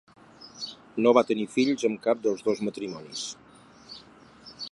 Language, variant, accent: Catalan, Central, central